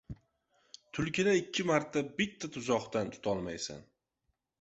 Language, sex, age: Uzbek, male, 19-29